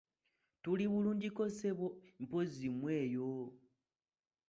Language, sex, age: Ganda, male, 19-29